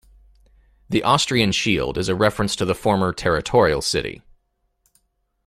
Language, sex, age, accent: English, male, 40-49, United States English